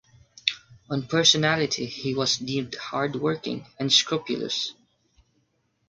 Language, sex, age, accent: English, male, 19-29, United States English; Filipino